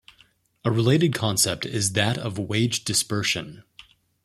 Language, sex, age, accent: English, male, 19-29, United States English